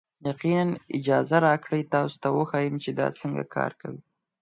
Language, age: Pashto, 19-29